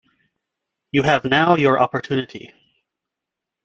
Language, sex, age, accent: English, male, 30-39, United States English